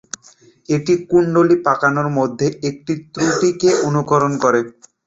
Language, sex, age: Bengali, male, 19-29